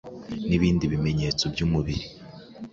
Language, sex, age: Kinyarwanda, male, 19-29